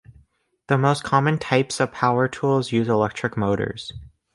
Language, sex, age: English, male, under 19